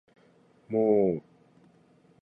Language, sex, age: Japanese, male, 19-29